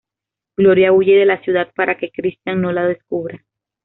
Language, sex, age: Spanish, female, 19-29